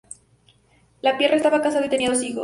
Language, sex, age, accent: Spanish, female, 19-29, México